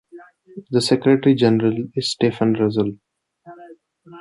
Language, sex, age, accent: English, male, 19-29, India and South Asia (India, Pakistan, Sri Lanka)